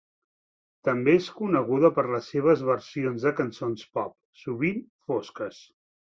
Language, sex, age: Catalan, male, 40-49